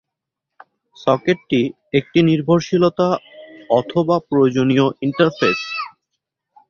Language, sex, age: Bengali, male, 19-29